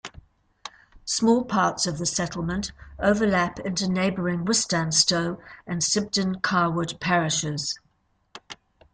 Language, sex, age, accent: English, female, 70-79, England English